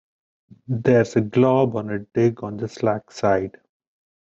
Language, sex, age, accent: English, male, 19-29, India and South Asia (India, Pakistan, Sri Lanka)